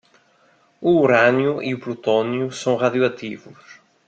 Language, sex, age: Portuguese, male, 30-39